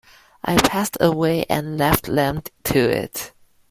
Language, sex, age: English, male, 19-29